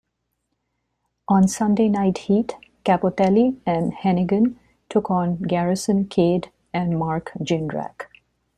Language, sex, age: English, female, 50-59